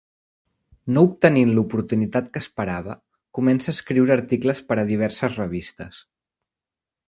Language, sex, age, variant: Catalan, male, 30-39, Central